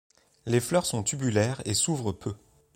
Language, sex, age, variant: French, male, 30-39, Français de métropole